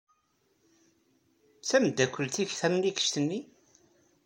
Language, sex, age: Kabyle, male, 60-69